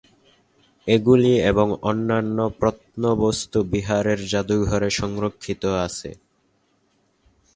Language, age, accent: Bengali, under 19, শুদ্ধ বাংলা